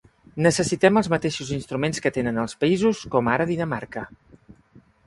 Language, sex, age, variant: Catalan, male, 30-39, Central